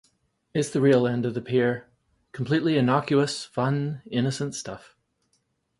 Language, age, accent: English, 40-49, United States English